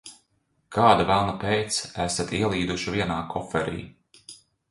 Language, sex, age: Latvian, male, 30-39